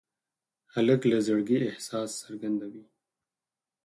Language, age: Pashto, 30-39